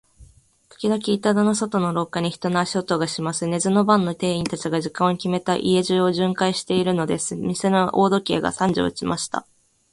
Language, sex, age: Japanese, female, 19-29